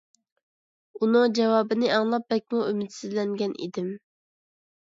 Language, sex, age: Uyghur, female, under 19